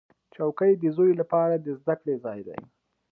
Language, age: Pashto, 19-29